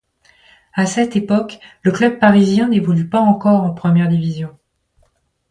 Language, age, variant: French, 30-39, Français de métropole